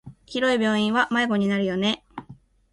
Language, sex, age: Japanese, female, 19-29